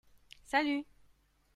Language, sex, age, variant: French, female, 30-39, Français de métropole